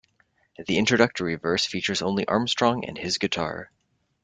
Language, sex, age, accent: English, male, 30-39, United States English